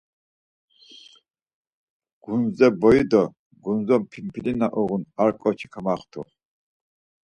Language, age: Laz, 60-69